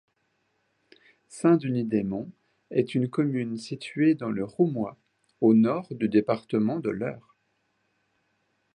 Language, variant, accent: French, Français d'Europe, Français de Suisse